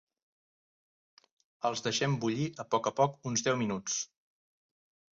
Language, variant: Catalan, Central